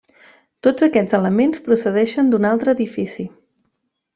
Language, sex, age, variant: Catalan, female, 40-49, Central